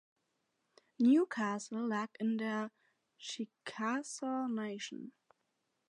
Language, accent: German, Deutschland Deutsch